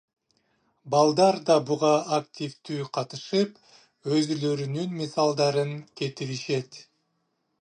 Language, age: Kyrgyz, 40-49